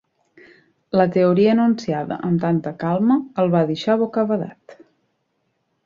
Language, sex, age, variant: Catalan, female, 30-39, Nord-Occidental